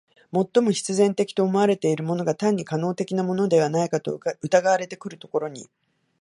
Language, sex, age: Japanese, female, 50-59